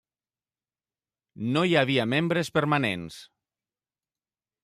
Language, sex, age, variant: Catalan, male, 40-49, Nord-Occidental